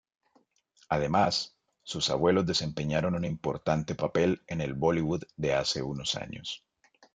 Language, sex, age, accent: Spanish, male, 40-49, Andino-Pacífico: Colombia, Perú, Ecuador, oeste de Bolivia y Venezuela andina